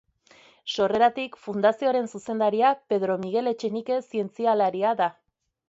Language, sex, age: Basque, female, 30-39